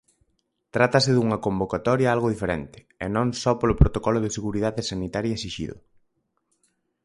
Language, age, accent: Galician, 19-29, Oriental (común en zona oriental)